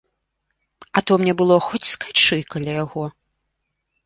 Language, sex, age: Belarusian, female, 40-49